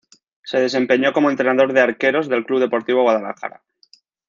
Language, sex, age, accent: Spanish, male, 19-29, España: Norte peninsular (Asturias, Castilla y León, Cantabria, País Vasco, Navarra, Aragón, La Rioja, Guadalajara, Cuenca)